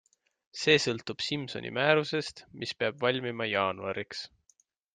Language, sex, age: Estonian, male, 19-29